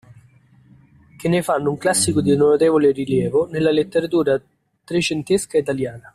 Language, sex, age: Italian, male, 19-29